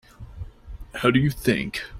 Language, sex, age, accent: English, male, 19-29, United States English